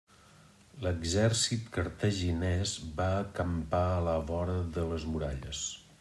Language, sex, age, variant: Catalan, male, 50-59, Nord-Occidental